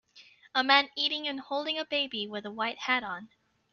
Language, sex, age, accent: English, female, 19-29, United States English